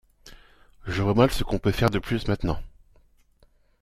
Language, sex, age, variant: French, male, 30-39, Français de métropole